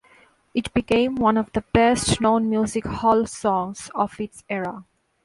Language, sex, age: English, female, 19-29